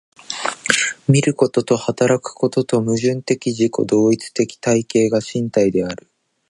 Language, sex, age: Japanese, male, 19-29